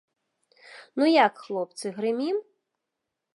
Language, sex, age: Belarusian, female, 30-39